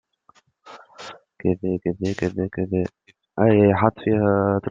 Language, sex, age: French, male, 19-29